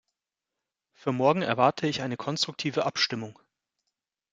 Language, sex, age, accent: German, male, 19-29, Deutschland Deutsch